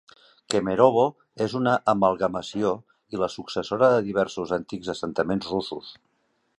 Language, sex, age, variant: Catalan, male, 50-59, Central